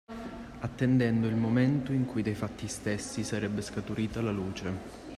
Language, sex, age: Italian, male, 19-29